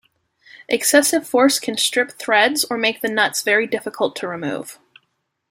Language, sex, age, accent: English, female, 19-29, United States English